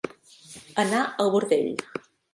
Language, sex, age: Catalan, female, 50-59